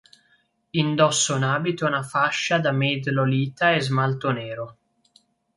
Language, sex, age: Italian, male, 19-29